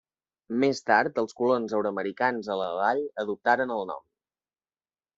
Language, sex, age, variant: Catalan, male, under 19, Central